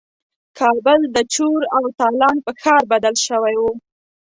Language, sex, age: Pashto, female, 19-29